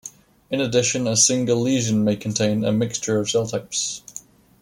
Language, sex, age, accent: English, male, 19-29, England English